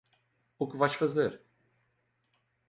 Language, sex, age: Portuguese, male, 40-49